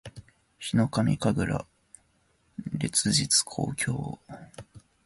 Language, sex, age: Japanese, male, 19-29